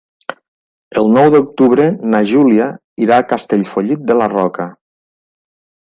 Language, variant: Catalan, Nord-Occidental